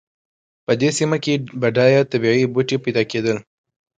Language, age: Pashto, 19-29